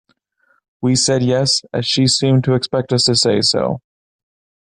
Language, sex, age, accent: English, male, 19-29, United States English